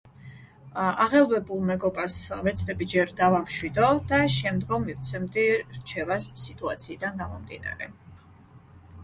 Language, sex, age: Georgian, female, 40-49